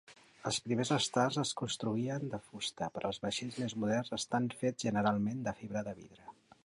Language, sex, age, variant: Catalan, male, 50-59, Central